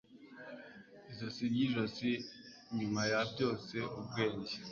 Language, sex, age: Kinyarwanda, male, 30-39